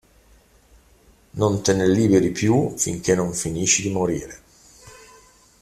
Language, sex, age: Italian, male, 50-59